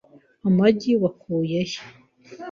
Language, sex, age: Kinyarwanda, female, 19-29